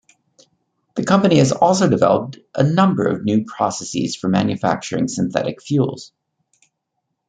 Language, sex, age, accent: English, male, 30-39, United States English